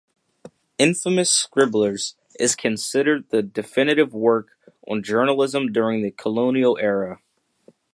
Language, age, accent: English, under 19, United States English